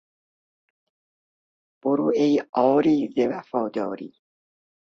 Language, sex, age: Persian, female, 60-69